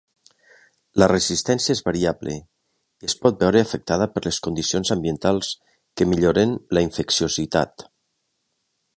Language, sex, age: Catalan, male, 40-49